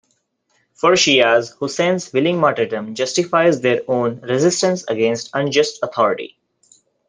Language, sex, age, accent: English, male, 19-29, India and South Asia (India, Pakistan, Sri Lanka)